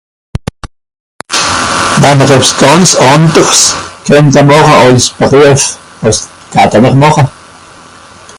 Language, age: Swiss German, 70-79